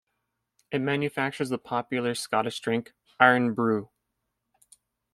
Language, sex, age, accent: English, male, 19-29, Canadian English